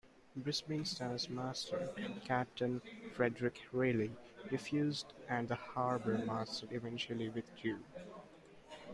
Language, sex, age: English, male, 19-29